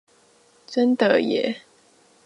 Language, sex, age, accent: Chinese, female, 19-29, 出生地：臺北市